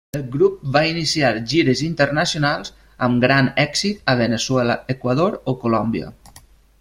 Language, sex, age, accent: Catalan, male, 30-39, valencià